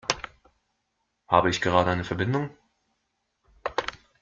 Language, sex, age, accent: German, male, 19-29, Deutschland Deutsch